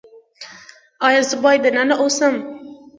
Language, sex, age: Pashto, female, under 19